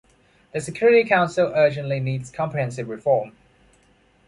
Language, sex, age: English, male, 19-29